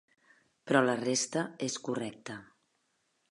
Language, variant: Catalan, Central